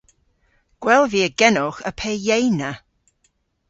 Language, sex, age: Cornish, female, 40-49